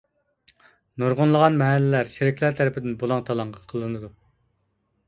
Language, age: Uyghur, 40-49